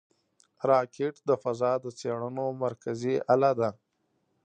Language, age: Pashto, 30-39